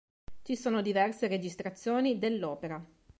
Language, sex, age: Italian, female, 30-39